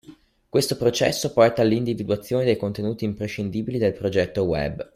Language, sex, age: Italian, male, under 19